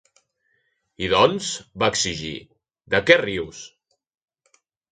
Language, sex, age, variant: Catalan, male, 30-39, Central